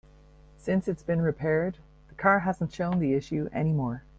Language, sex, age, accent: English, female, 50-59, Irish English